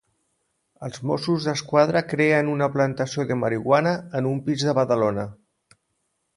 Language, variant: Catalan, Central